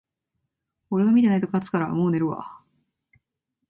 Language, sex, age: Japanese, female, 19-29